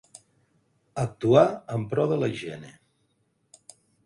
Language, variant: Catalan, Central